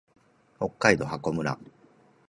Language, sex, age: Japanese, male, 40-49